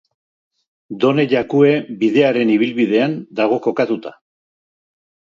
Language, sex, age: Basque, male, 60-69